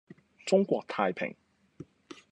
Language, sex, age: Cantonese, male, 19-29